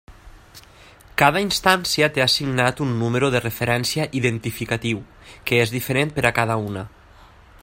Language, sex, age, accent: Catalan, male, 30-39, valencià